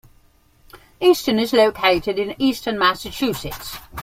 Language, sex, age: English, female, 60-69